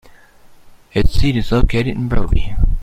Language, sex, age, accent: English, male, 50-59, Canadian English